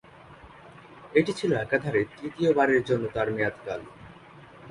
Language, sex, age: Bengali, male, under 19